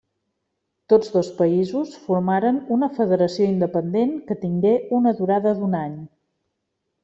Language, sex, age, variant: Catalan, female, 40-49, Central